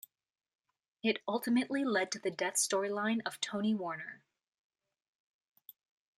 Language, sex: English, female